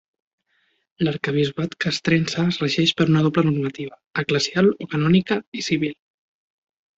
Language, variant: Catalan, Central